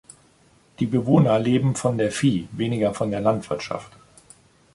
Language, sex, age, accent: German, male, 50-59, Deutschland Deutsch